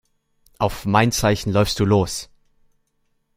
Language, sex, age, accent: German, male, 19-29, Deutschland Deutsch